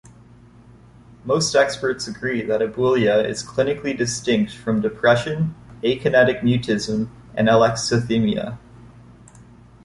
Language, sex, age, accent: English, male, 19-29, Canadian English